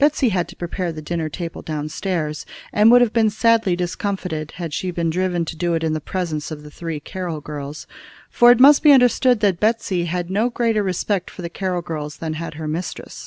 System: none